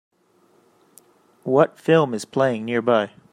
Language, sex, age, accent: English, male, 30-39, United States English